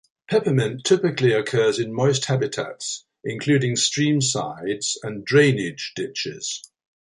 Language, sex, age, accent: English, male, 70-79, England English